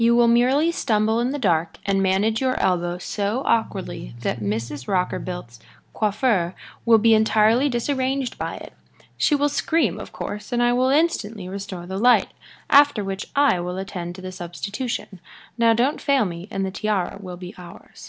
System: none